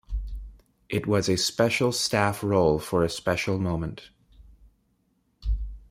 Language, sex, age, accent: English, male, 19-29, United States English